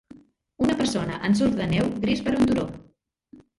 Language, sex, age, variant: Catalan, female, 30-39, Central